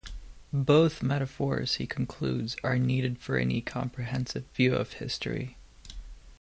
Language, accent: English, United States English